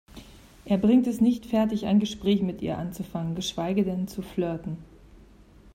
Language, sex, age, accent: German, female, 40-49, Deutschland Deutsch